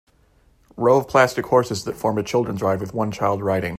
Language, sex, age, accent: English, male, 30-39, United States English